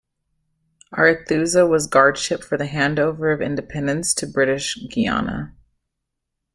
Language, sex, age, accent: English, female, 19-29, United States English